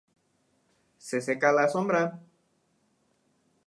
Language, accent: Spanish, México